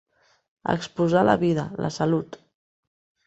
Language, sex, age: Catalan, female, 40-49